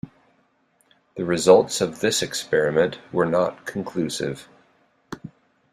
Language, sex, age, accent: English, male, 50-59, United States English